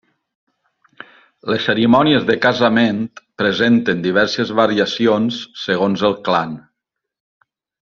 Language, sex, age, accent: Catalan, male, 50-59, valencià